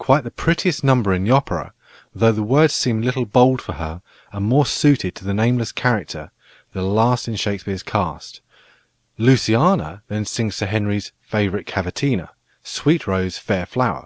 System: none